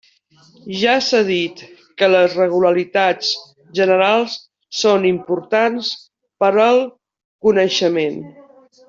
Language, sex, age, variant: Catalan, female, 60-69, Nord-Occidental